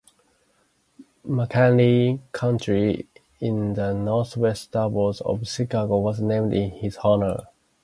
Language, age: English, 19-29